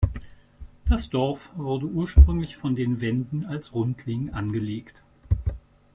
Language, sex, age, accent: German, male, 50-59, Deutschland Deutsch